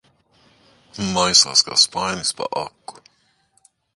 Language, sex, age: Latvian, male, 40-49